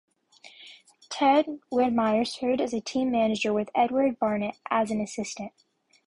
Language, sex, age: English, female, under 19